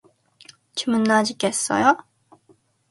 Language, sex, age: Korean, female, 19-29